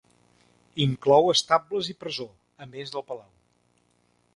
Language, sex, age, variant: Catalan, male, 50-59, Central